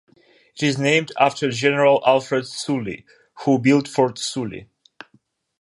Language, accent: English, Ukrainian